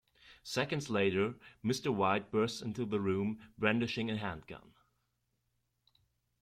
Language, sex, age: English, male, 30-39